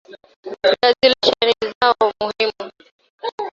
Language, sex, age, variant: Swahili, female, 19-29, Kiswahili cha Bara ya Kenya